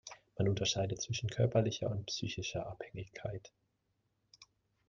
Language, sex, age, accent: German, male, 19-29, Deutschland Deutsch